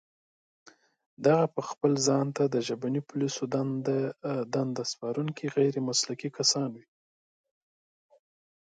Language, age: Pashto, 19-29